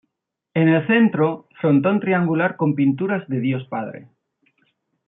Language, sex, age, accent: Spanish, male, 40-49, España: Norte peninsular (Asturias, Castilla y León, Cantabria, País Vasco, Navarra, Aragón, La Rioja, Guadalajara, Cuenca)